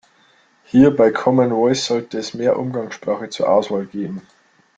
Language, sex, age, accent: German, male, under 19, Österreichisches Deutsch